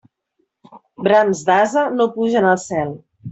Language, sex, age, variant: Catalan, female, 40-49, Central